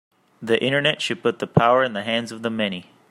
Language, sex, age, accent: English, male, 30-39, United States English